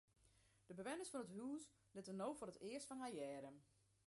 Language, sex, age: Western Frisian, female, 40-49